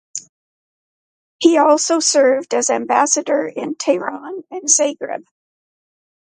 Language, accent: English, Canadian English